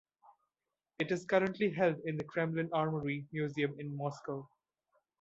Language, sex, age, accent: English, male, 19-29, India and South Asia (India, Pakistan, Sri Lanka)